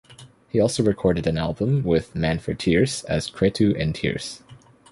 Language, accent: English, Canadian English